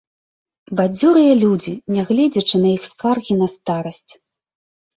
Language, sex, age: Belarusian, female, 19-29